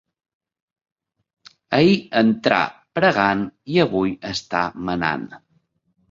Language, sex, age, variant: Catalan, male, 40-49, Nord-Occidental